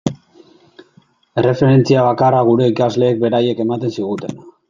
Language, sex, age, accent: Basque, male, 19-29, Mendebalekoa (Araba, Bizkaia, Gipuzkoako mendebaleko herri batzuk)